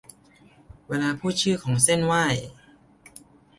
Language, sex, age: Thai, male, 19-29